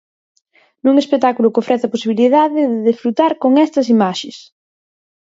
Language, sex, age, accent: Galician, female, 30-39, Central (gheada)